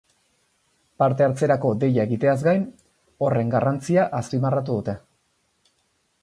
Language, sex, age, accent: Basque, male, 19-29, Erdialdekoa edo Nafarra (Gipuzkoa, Nafarroa)